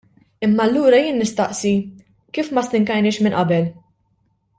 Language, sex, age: Maltese, female, 19-29